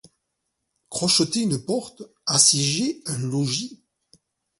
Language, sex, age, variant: French, male, 40-49, Français de métropole